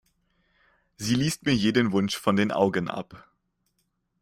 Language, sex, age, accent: German, male, 19-29, Deutschland Deutsch